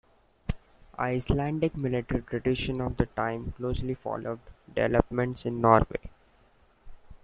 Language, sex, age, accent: English, male, 19-29, India and South Asia (India, Pakistan, Sri Lanka)